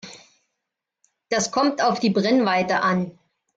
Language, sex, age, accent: German, female, 40-49, Deutschland Deutsch